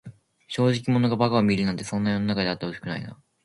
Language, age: Japanese, under 19